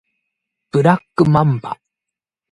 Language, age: Japanese, 19-29